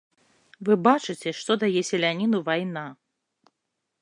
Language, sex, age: Belarusian, female, 30-39